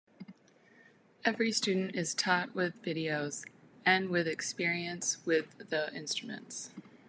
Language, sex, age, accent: English, female, 30-39, United States English